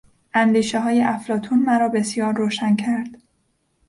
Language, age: Persian, 30-39